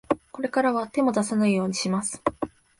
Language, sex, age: Japanese, female, 19-29